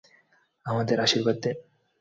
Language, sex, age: Bengali, male, 19-29